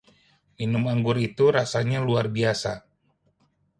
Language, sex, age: Indonesian, male, 40-49